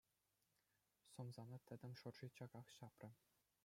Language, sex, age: Chuvash, male, under 19